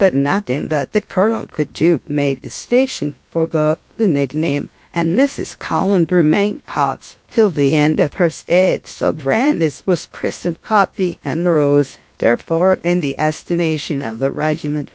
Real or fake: fake